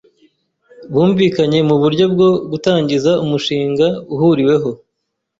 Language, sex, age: Kinyarwanda, male, 30-39